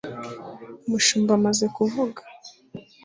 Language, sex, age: Kinyarwanda, female, 19-29